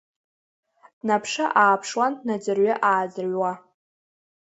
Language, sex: Abkhazian, female